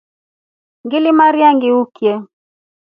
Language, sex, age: Rombo, female, 40-49